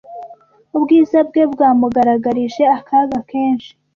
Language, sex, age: Kinyarwanda, female, 30-39